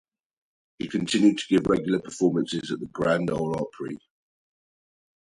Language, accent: English, England English